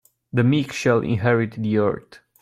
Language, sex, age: English, male, 19-29